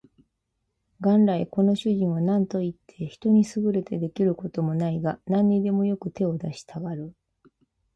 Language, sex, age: Japanese, female, 30-39